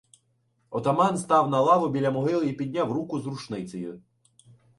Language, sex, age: Ukrainian, male, 19-29